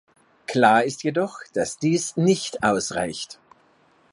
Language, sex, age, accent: German, male, 60-69, Österreichisches Deutsch